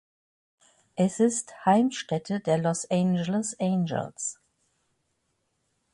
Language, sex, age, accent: German, female, 60-69, Deutschland Deutsch